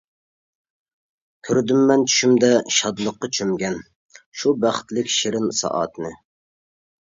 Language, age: Uyghur, 30-39